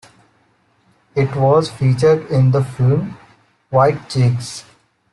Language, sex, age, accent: English, male, 19-29, India and South Asia (India, Pakistan, Sri Lanka)